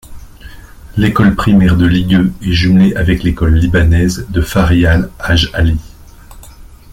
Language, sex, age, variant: French, male, 40-49, Français de métropole